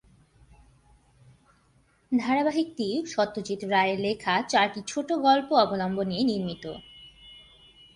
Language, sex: Bengali, female